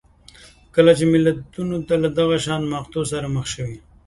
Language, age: Pashto, 19-29